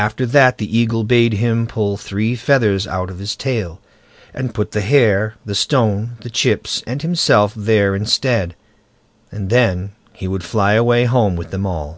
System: none